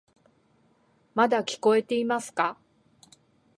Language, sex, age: Japanese, female, 50-59